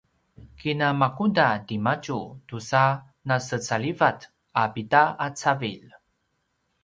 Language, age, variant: Paiwan, 30-39, pinayuanan a kinaikacedasan (東排灣語)